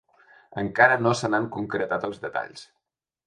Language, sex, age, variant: Catalan, male, 50-59, Central